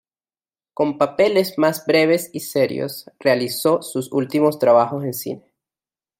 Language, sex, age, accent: Spanish, male, 19-29, Caribe: Cuba, Venezuela, Puerto Rico, República Dominicana, Panamá, Colombia caribeña, México caribeño, Costa del golfo de México